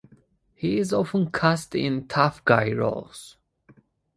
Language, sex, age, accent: English, male, 19-29, United States English